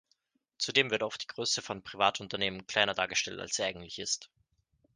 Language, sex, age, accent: German, male, 19-29, Österreichisches Deutsch